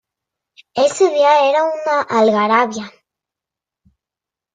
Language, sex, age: Spanish, female, under 19